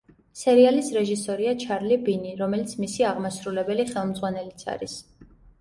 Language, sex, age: Georgian, female, 19-29